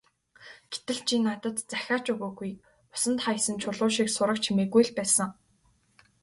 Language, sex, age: Mongolian, female, 19-29